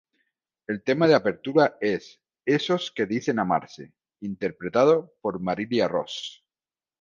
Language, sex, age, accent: Spanish, male, 50-59, España: Sur peninsular (Andalucia, Extremadura, Murcia)